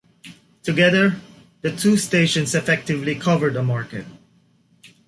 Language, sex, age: English, male, 19-29